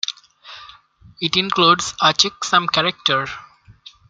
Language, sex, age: English, male, 19-29